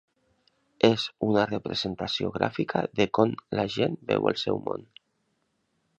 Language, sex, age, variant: Catalan, male, 40-49, Central